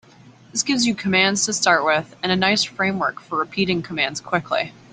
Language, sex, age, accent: English, female, 19-29, United States English